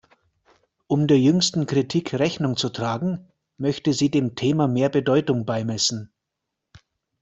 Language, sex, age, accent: German, male, 40-49, Deutschland Deutsch